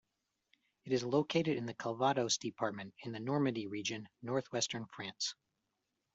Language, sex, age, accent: English, male, 40-49, United States English